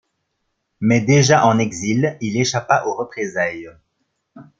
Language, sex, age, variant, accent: French, male, 30-39, Français d'Europe, Français de Belgique